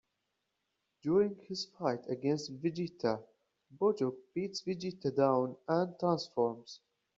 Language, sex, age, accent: English, male, 19-29, United States English